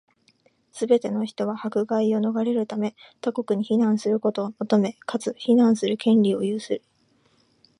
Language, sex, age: Japanese, female, 19-29